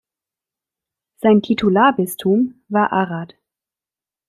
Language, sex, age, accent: German, female, 19-29, Deutschland Deutsch